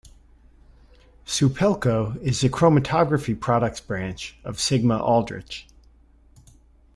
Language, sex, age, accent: English, male, 40-49, United States English